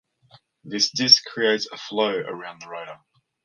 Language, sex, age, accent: English, male, 19-29, Australian English